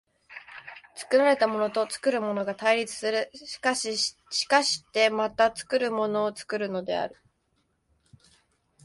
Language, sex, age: Japanese, female, under 19